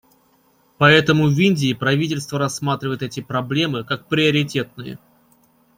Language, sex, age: Russian, male, 30-39